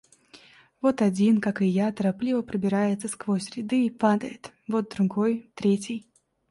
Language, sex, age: Russian, female, 19-29